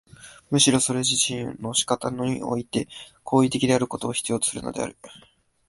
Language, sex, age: Japanese, male, 19-29